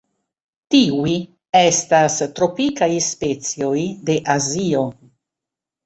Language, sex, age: Esperanto, female, 50-59